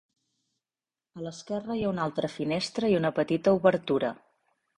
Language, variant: Catalan, Central